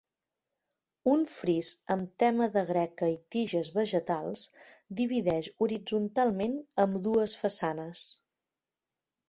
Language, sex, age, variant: Catalan, female, 19-29, Central